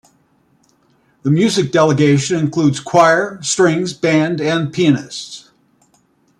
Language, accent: English, United States English